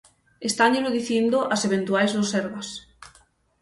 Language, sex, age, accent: Galician, female, 19-29, Oriental (común en zona oriental); Normativo (estándar)